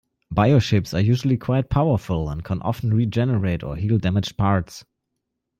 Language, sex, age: English, male, 30-39